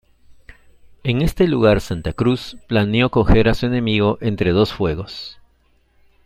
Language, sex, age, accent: Spanish, male, 50-59, Andino-Pacífico: Colombia, Perú, Ecuador, oeste de Bolivia y Venezuela andina